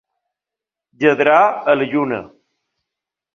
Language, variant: Catalan, Balear